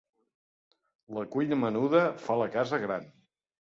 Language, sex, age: Catalan, male, 50-59